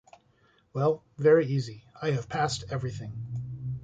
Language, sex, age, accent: English, male, 50-59, United States English